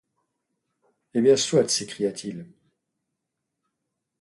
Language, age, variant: French, 70-79, Français de métropole